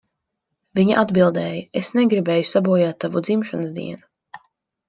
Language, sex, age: Latvian, female, under 19